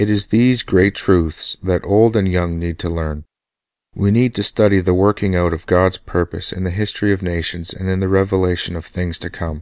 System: none